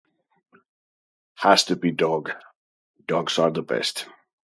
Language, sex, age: English, male, 30-39